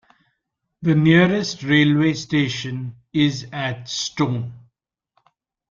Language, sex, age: English, male, 50-59